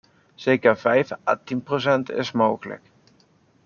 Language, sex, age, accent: Dutch, male, 30-39, Nederlands Nederlands